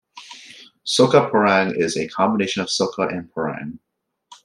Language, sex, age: English, male, 19-29